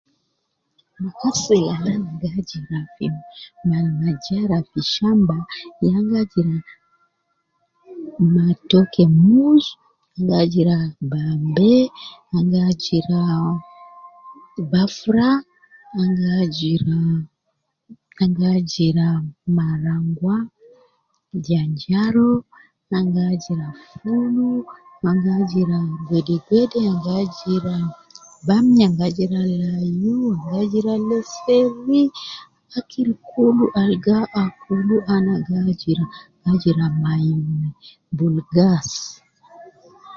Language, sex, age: Nubi, female, 50-59